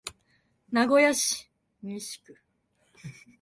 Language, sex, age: Japanese, female, 19-29